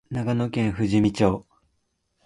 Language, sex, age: Japanese, male, 19-29